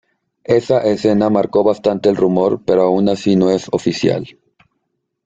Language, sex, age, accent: Spanish, male, 30-39, México